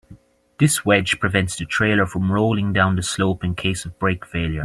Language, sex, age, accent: English, male, 30-39, Irish English